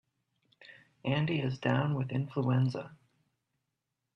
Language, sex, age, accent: English, male, 19-29, Canadian English